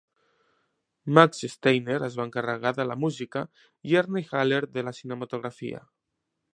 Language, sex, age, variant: Catalan, male, under 19, Central